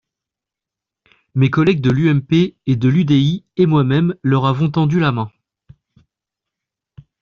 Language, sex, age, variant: French, male, 30-39, Français de métropole